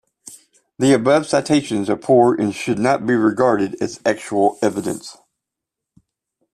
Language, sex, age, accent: English, male, 50-59, United States English